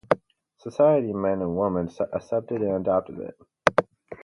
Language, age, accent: English, 19-29, United States English